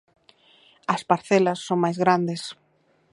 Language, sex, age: Galician, female, 30-39